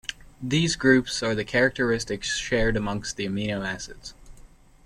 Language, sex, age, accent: English, male, 19-29, United States English